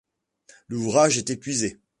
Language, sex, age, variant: French, male, 40-49, Français de métropole